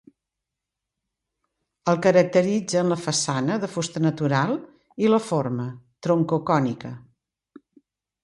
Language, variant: Catalan, Central